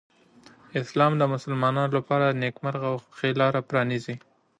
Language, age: Pashto, 19-29